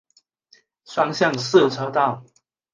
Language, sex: Chinese, male